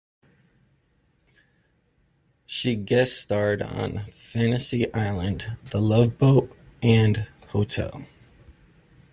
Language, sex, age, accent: English, male, 19-29, United States English